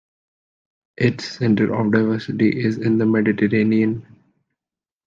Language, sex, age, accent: English, male, 19-29, United States English